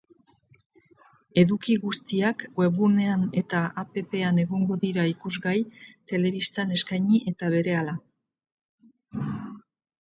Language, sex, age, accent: Basque, female, 50-59, Erdialdekoa edo Nafarra (Gipuzkoa, Nafarroa)